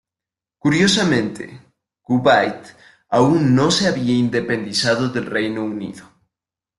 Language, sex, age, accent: Spanish, male, 19-29, México